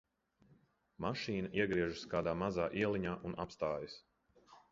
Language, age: Latvian, 30-39